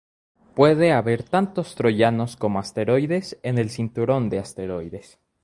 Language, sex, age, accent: Spanish, male, 19-29, México